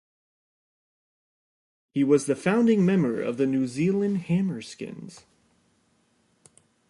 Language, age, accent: English, 19-29, United States English